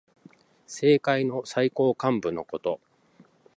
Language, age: Japanese, 40-49